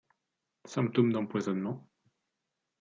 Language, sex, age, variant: French, male, 30-39, Français de métropole